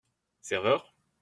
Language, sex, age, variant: French, male, under 19, Français de métropole